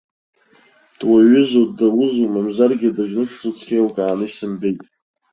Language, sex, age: Abkhazian, male, 19-29